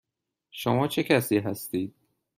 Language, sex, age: Persian, male, 30-39